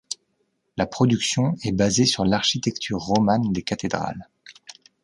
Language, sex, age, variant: French, male, 30-39, Français de métropole